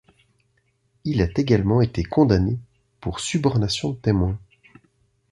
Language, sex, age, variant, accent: French, male, 40-49, Français d'Europe, Français de Suisse